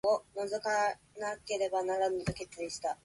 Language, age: Japanese, 19-29